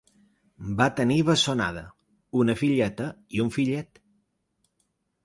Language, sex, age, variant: Catalan, male, 40-49, Balear